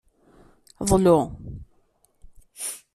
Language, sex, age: Kabyle, female, 30-39